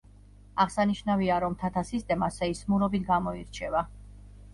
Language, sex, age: Georgian, female, 40-49